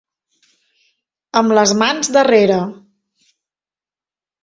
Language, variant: Catalan, Central